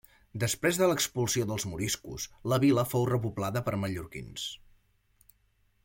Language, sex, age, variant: Catalan, male, 40-49, Central